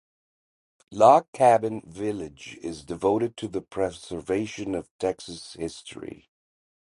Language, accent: English, United States English